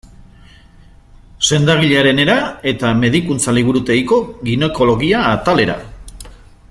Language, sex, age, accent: Basque, male, 50-59, Mendebalekoa (Araba, Bizkaia, Gipuzkoako mendebaleko herri batzuk)